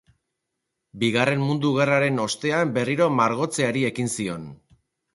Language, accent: Basque, Erdialdekoa edo Nafarra (Gipuzkoa, Nafarroa)